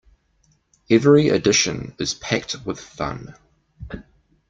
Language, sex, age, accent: English, male, 40-49, New Zealand English